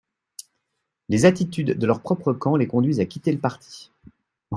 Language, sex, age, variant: French, male, 40-49, Français de métropole